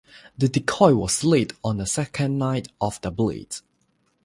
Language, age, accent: English, 19-29, United States English; Malaysian English